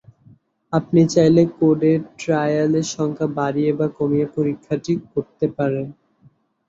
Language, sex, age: Bengali, male, under 19